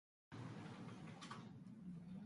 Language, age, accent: Chinese, 19-29, 出生地：北京市